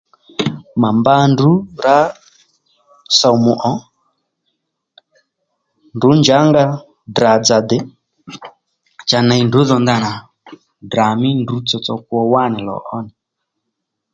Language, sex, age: Lendu, male, 30-39